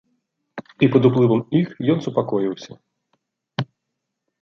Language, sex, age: Belarusian, male, 30-39